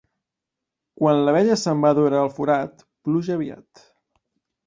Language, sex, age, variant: Catalan, male, 19-29, Central